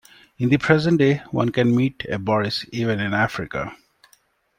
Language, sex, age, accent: English, male, 30-39, India and South Asia (India, Pakistan, Sri Lanka)